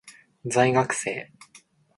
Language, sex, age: Japanese, male, 19-29